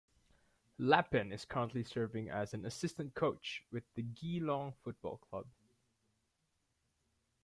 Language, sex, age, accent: English, male, 19-29, Australian English